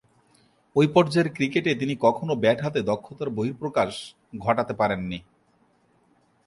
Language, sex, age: Bengali, male, 30-39